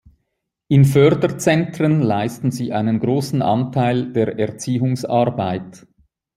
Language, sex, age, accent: German, male, 40-49, Schweizerdeutsch